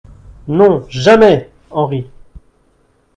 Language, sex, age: French, male, 30-39